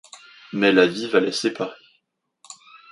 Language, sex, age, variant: French, male, 19-29, Français de métropole